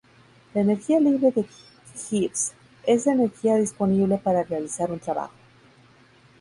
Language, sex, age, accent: Spanish, female, 30-39, México